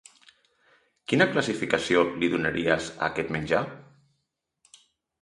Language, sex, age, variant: Catalan, male, 40-49, Central